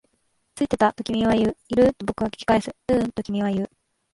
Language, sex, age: Japanese, female, 19-29